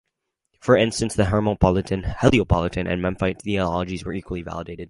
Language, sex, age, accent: English, male, under 19, United States English